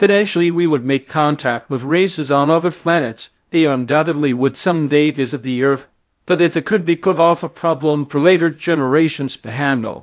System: TTS, VITS